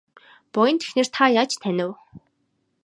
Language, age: Mongolian, 19-29